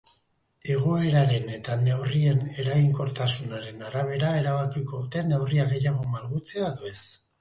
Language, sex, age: Basque, male, 40-49